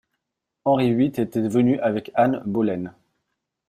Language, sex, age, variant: French, male, 40-49, Français de métropole